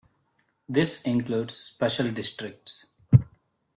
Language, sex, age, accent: English, male, 19-29, United States English